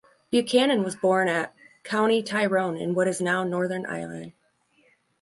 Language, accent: English, United States English; Midwestern